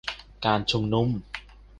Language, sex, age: Thai, male, 19-29